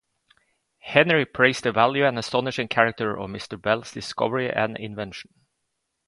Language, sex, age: English, male, 30-39